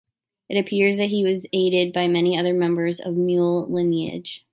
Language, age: English, 19-29